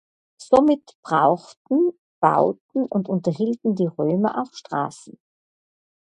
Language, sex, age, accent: German, female, 60-69, Österreichisches Deutsch